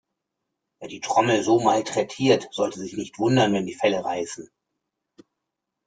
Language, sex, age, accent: German, male, 50-59, Deutschland Deutsch